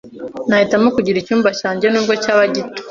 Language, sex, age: Kinyarwanda, female, 19-29